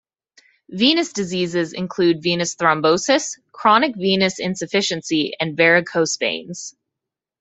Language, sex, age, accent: English, female, 19-29, United States English